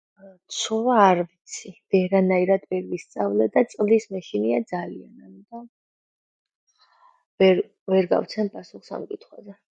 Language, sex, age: Georgian, female, 30-39